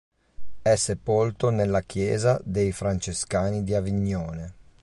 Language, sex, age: Italian, male, 40-49